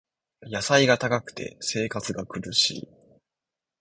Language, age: Japanese, 19-29